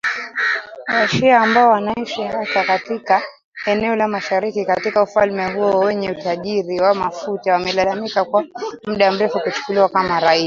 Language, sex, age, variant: Swahili, female, 19-29, Kiswahili cha Bara ya Kenya